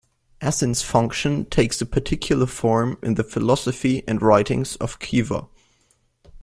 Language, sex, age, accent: English, male, 19-29, Australian English